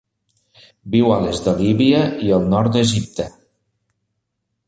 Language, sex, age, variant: Catalan, male, 50-59, Central